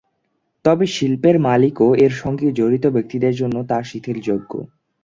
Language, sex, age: Bengali, male, under 19